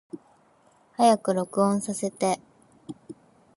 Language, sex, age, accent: Japanese, female, 19-29, 標準語